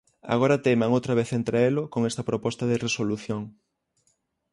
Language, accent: Galician, Oriental (común en zona oriental); Normativo (estándar)